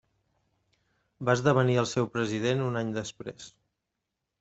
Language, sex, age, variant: Catalan, male, 30-39, Central